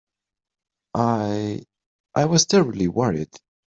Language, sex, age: English, male, 30-39